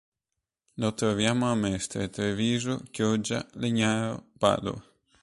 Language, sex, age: Italian, male, 19-29